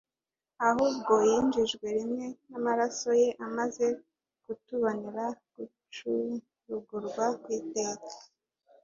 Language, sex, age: Kinyarwanda, male, under 19